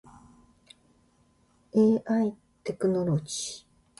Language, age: English, 60-69